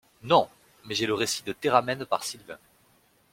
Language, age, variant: French, 30-39, Français de métropole